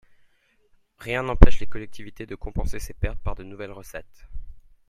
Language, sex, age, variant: French, male, 19-29, Français de métropole